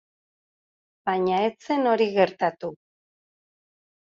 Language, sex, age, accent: Basque, female, 50-59, Erdialdekoa edo Nafarra (Gipuzkoa, Nafarroa)